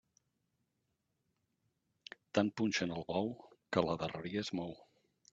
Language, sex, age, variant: Catalan, male, 50-59, Central